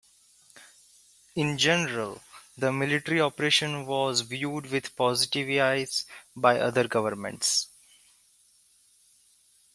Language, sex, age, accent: English, male, 19-29, India and South Asia (India, Pakistan, Sri Lanka)